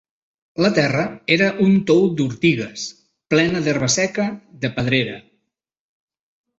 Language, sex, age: Catalan, male, 50-59